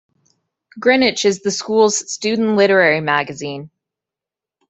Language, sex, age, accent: English, female, 19-29, United States English